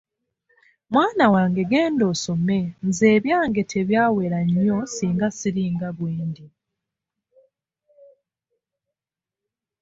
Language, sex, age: Ganda, female, 19-29